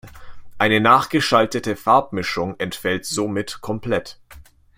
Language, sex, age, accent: German, male, 19-29, Deutschland Deutsch